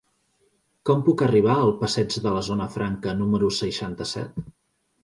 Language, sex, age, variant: Catalan, male, 30-39, Central